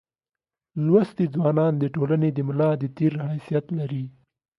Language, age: Pashto, 19-29